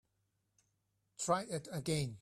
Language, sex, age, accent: English, male, 30-39, Hong Kong English